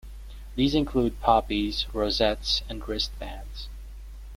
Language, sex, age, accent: English, male, under 19, Canadian English